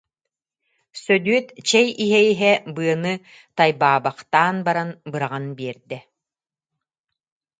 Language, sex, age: Yakut, female, 50-59